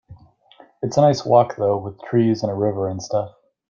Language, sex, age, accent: English, male, 30-39, United States English